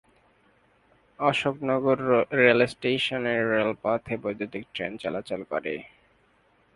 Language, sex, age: Bengali, male, 19-29